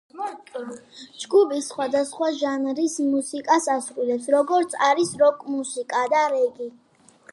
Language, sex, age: Georgian, female, 40-49